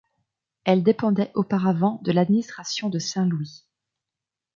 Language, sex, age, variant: French, female, 40-49, Français de métropole